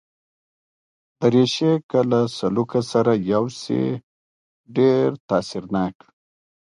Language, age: Pashto, 30-39